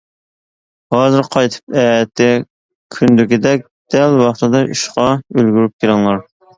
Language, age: Uyghur, 30-39